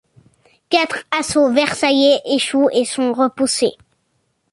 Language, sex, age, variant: French, male, under 19, Français de métropole